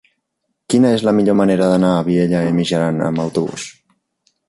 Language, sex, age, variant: Catalan, male, 19-29, Central